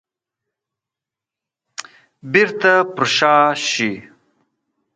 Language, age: Pashto, 40-49